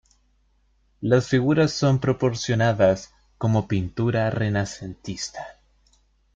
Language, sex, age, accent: Spanish, male, 19-29, España: Centro-Sur peninsular (Madrid, Toledo, Castilla-La Mancha)